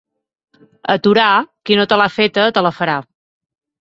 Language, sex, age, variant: Catalan, female, 30-39, Central